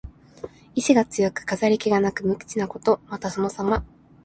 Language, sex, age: Japanese, female, under 19